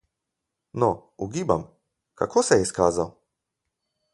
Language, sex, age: Slovenian, male, 40-49